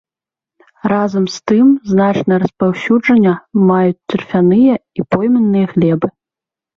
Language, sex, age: Belarusian, female, 19-29